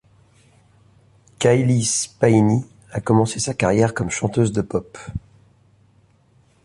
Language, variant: French, Français de métropole